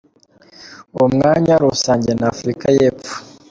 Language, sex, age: Kinyarwanda, male, 30-39